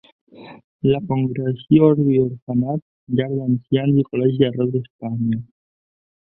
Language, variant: Catalan, Nord-Occidental